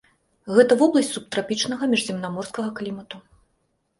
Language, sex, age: Belarusian, female, 30-39